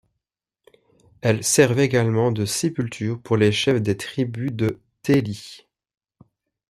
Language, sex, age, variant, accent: French, male, 19-29, Français d'Europe, Français de Belgique